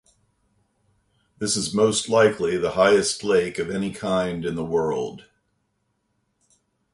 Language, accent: English, United States English